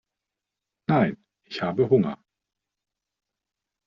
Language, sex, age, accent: German, male, 40-49, Deutschland Deutsch